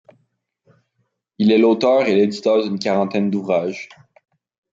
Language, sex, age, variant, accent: French, male, 19-29, Français d'Amérique du Nord, Français du Canada